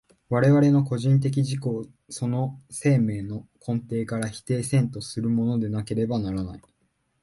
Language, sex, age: Japanese, male, 19-29